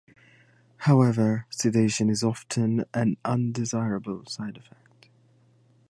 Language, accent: English, United States English